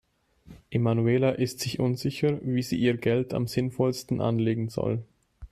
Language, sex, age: German, male, 30-39